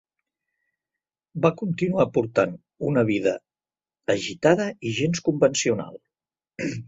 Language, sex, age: Catalan, male, 70-79